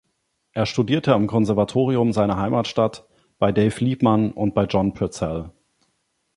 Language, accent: German, Deutschland Deutsch